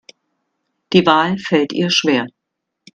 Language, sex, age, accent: German, female, 50-59, Deutschland Deutsch